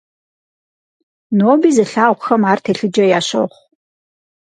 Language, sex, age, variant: Kabardian, female, 30-39, Адыгэбзэ (Къэбэрдей, Кирил, Урысей)